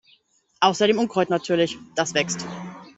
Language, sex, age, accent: German, female, 19-29, Deutschland Deutsch